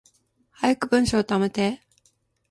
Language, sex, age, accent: Japanese, female, 50-59, 標準語